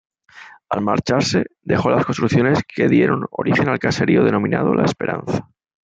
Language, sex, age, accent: Spanish, male, 40-49, España: Sur peninsular (Andalucia, Extremadura, Murcia)